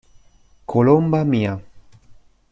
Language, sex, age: Italian, male, 19-29